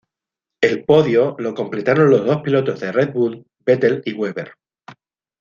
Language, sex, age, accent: Spanish, male, 40-49, España: Sur peninsular (Andalucia, Extremadura, Murcia)